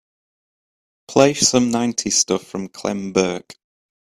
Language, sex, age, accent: English, male, 19-29, England English